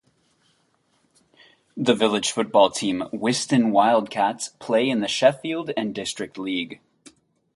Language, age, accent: English, 30-39, United States English